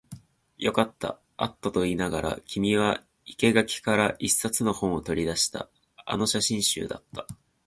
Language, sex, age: Japanese, male, 19-29